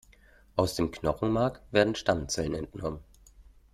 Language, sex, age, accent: German, male, 30-39, Deutschland Deutsch